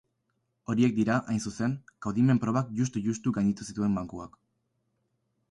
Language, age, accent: Basque, 19-29, Batua